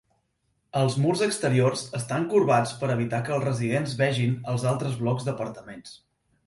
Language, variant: Catalan, Central